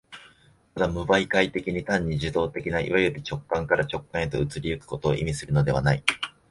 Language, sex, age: Japanese, male, 19-29